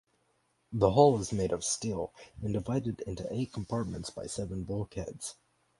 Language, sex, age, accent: English, male, under 19, United States English